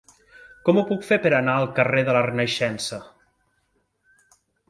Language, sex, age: Catalan, male, 40-49